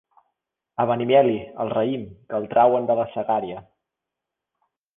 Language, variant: Catalan, Septentrional